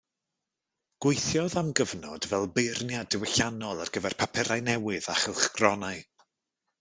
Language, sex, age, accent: Welsh, male, 30-39, Y Deyrnas Unedig Cymraeg